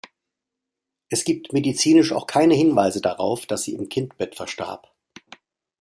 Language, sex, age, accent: German, male, 50-59, Deutschland Deutsch